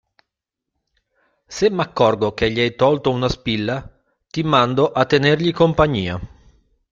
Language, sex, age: Italian, male, 50-59